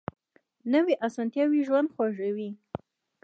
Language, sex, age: Pashto, female, 19-29